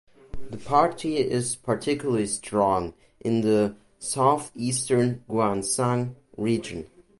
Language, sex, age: English, male, under 19